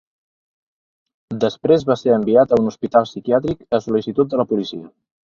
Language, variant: Catalan, Central